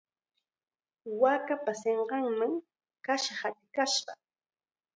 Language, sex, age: Chiquián Ancash Quechua, female, 30-39